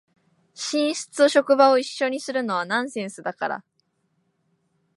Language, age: Japanese, 19-29